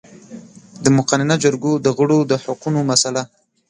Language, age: Pashto, under 19